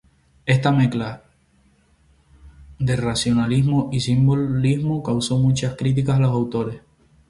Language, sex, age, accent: Spanish, male, 19-29, España: Islas Canarias